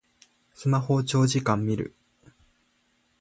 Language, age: Japanese, 19-29